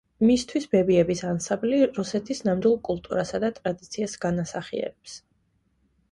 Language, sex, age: Georgian, female, 19-29